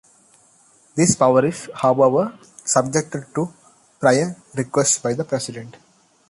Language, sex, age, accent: English, male, 19-29, India and South Asia (India, Pakistan, Sri Lanka)